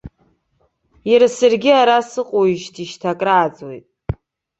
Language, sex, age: Abkhazian, female, 30-39